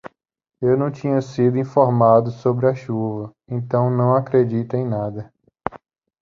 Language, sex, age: Portuguese, male, 19-29